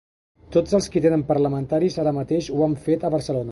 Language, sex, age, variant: Catalan, male, 50-59, Central